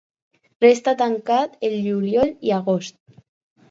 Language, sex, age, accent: Catalan, female, under 19, aprenent (recent, des del castellà)